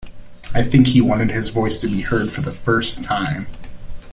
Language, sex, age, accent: English, male, 30-39, United States English